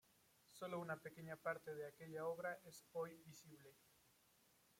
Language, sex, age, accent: Spanish, male, 19-29, México